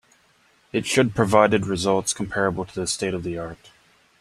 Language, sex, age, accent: English, male, 19-29, United States English